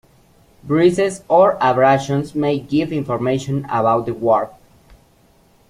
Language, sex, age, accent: English, male, 19-29, United States English